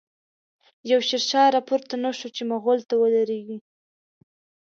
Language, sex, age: Pashto, female, 19-29